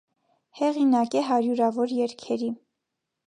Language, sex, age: Armenian, female, 19-29